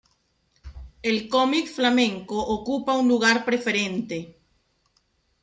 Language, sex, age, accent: Spanish, female, 40-49, Caribe: Cuba, Venezuela, Puerto Rico, República Dominicana, Panamá, Colombia caribeña, México caribeño, Costa del golfo de México